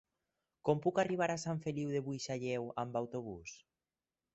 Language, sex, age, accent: Catalan, male, 19-29, valencià